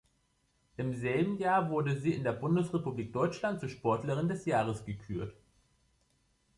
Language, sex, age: German, male, 19-29